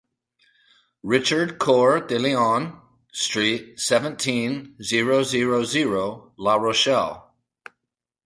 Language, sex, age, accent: English, male, 50-59, United States English